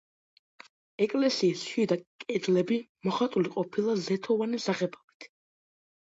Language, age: Georgian, under 19